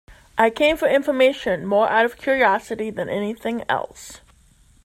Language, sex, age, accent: English, female, 30-39, United States English